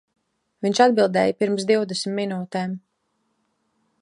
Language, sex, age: Latvian, female, 19-29